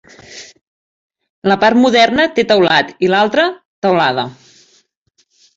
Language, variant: Catalan, Central